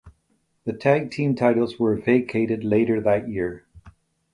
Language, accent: English, Canadian English